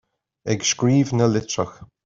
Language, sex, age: Irish, male, 30-39